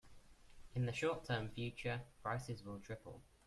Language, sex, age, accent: English, male, under 19, England English